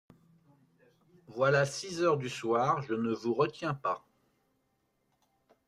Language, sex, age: French, male, 60-69